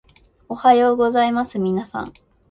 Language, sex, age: Japanese, female, 19-29